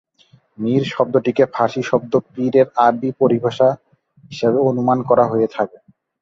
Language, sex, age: Bengali, male, 30-39